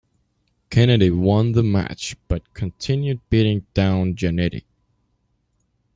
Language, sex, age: English, male, 19-29